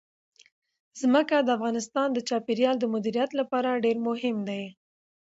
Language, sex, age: Pashto, female, 19-29